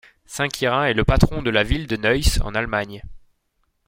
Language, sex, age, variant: French, male, 19-29, Français de métropole